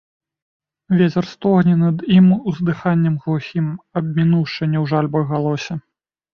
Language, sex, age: Belarusian, male, 30-39